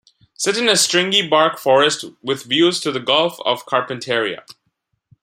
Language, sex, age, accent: English, male, under 19, India and South Asia (India, Pakistan, Sri Lanka)